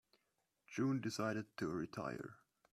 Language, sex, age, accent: English, male, 19-29, England English